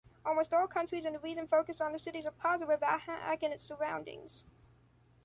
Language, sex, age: English, male, under 19